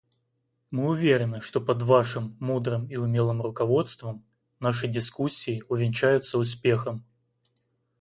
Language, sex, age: Russian, male, 30-39